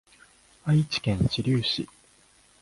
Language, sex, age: Japanese, male, 30-39